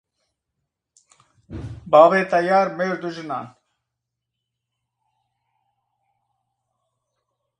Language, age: Kurdish, 30-39